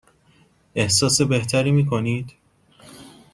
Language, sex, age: Persian, male, 19-29